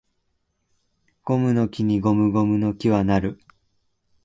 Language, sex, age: Japanese, male, 19-29